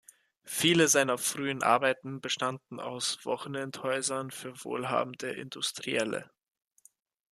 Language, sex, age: German, male, 19-29